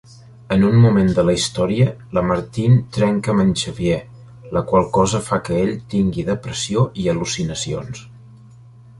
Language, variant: Catalan, Central